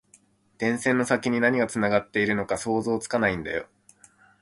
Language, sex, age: Japanese, male, 30-39